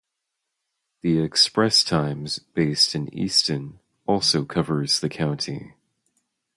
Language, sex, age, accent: English, male, 19-29, United States English